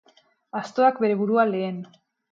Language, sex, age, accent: Basque, female, 19-29, Mendebalekoa (Araba, Bizkaia, Gipuzkoako mendebaleko herri batzuk)